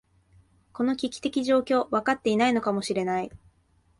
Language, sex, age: Japanese, female, 19-29